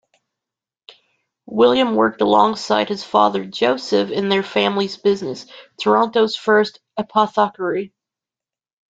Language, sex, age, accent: English, female, 19-29, United States English